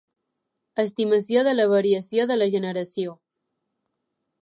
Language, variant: Catalan, Balear